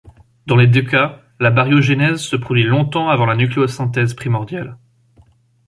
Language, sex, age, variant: French, male, 19-29, Français de métropole